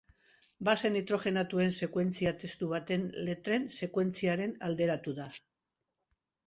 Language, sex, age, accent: Basque, female, 70-79, Mendebalekoa (Araba, Bizkaia, Gipuzkoako mendebaleko herri batzuk)